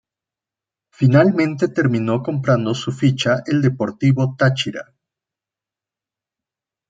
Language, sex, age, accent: Spanish, male, 30-39, México